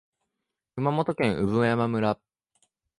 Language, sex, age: Japanese, male, 19-29